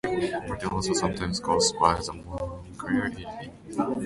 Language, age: English, 19-29